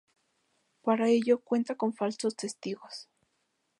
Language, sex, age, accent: Spanish, female, 19-29, México